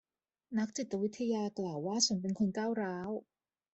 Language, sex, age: Thai, female, 30-39